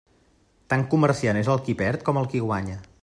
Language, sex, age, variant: Catalan, male, 30-39, Central